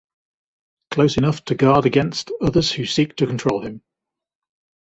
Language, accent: English, England English